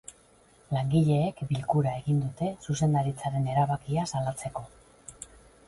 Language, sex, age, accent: Basque, female, 50-59, Mendebalekoa (Araba, Bizkaia, Gipuzkoako mendebaleko herri batzuk)